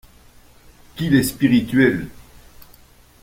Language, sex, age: French, male, 70-79